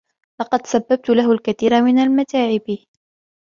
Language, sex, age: Arabic, female, 19-29